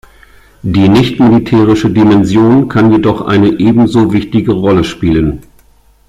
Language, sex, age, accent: German, male, 50-59, Deutschland Deutsch